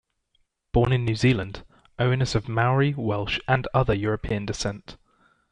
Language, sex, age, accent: English, male, 19-29, England English